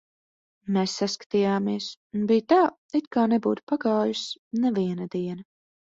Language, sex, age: Latvian, female, 30-39